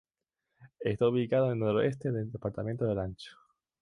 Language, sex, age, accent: Spanish, male, 19-29, España: Islas Canarias